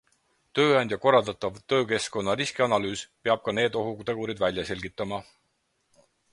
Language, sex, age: Estonian, male, 30-39